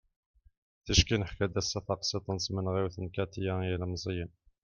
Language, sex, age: Kabyle, male, 50-59